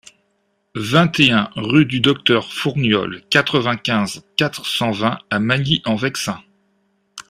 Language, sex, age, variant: French, male, 50-59, Français de métropole